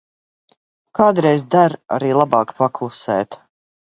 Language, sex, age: Latvian, female, 50-59